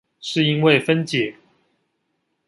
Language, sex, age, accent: Chinese, male, 19-29, 出生地：臺北市